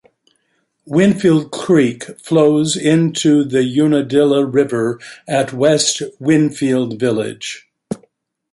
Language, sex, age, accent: English, male, 80-89, United States English